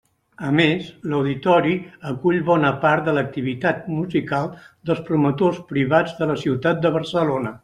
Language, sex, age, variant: Catalan, male, 60-69, Central